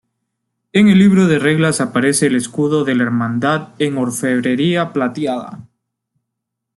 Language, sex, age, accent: Spanish, male, 19-29, América central